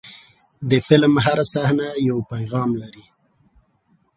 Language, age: Pashto, 30-39